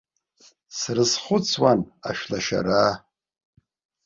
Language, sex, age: Abkhazian, male, 60-69